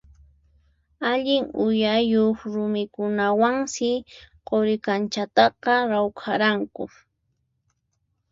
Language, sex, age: Puno Quechua, female, 30-39